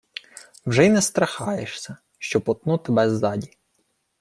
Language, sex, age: Ukrainian, male, 19-29